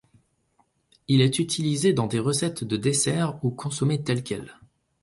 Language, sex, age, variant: French, male, 30-39, Français de métropole